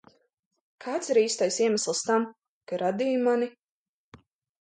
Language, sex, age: Latvian, female, under 19